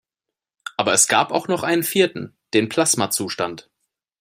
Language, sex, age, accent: German, male, 30-39, Deutschland Deutsch